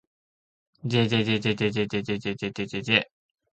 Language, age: Japanese, 19-29